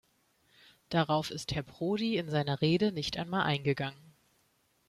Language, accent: German, Deutschland Deutsch